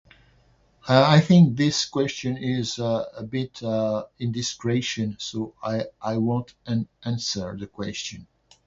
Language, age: English, 60-69